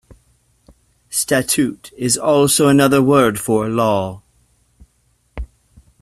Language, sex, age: English, male, 40-49